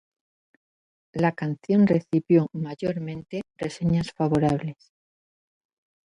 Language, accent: Spanish, España: Centro-Sur peninsular (Madrid, Toledo, Castilla-La Mancha)